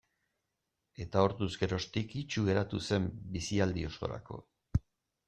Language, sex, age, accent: Basque, male, 60-69, Erdialdekoa edo Nafarra (Gipuzkoa, Nafarroa)